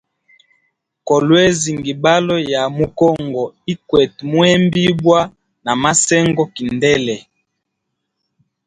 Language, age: Hemba, 30-39